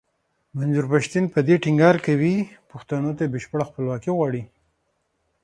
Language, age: Pashto, 40-49